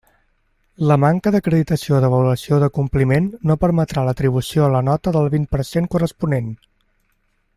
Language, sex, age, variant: Catalan, male, 19-29, Central